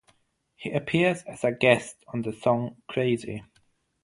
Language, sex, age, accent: English, male, 19-29, England English